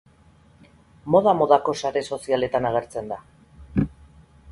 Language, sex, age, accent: Basque, female, 40-49, Erdialdekoa edo Nafarra (Gipuzkoa, Nafarroa)